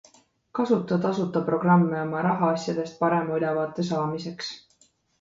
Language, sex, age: Estonian, female, 19-29